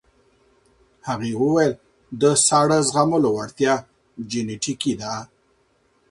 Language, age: Pashto, 40-49